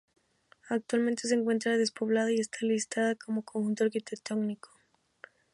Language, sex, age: Spanish, female, 19-29